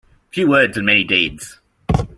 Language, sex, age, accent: English, male, 40-49, Australian English